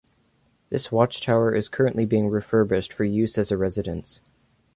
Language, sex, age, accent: English, male, 19-29, Canadian English